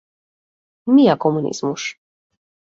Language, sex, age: Hungarian, female, 30-39